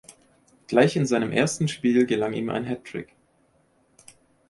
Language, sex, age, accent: German, male, 30-39, Deutschland Deutsch